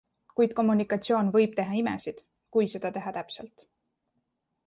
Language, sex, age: Estonian, female, 19-29